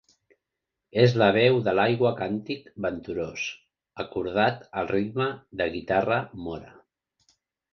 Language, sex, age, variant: Catalan, male, 40-49, Central